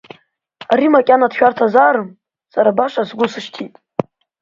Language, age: Abkhazian, under 19